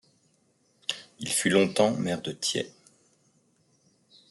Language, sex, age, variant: French, male, 40-49, Français de métropole